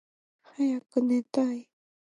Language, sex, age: Japanese, female, 19-29